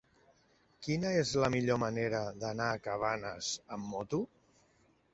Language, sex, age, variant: Catalan, male, 40-49, Central